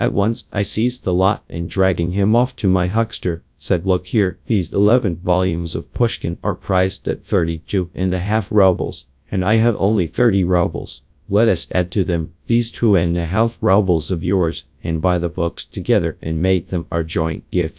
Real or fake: fake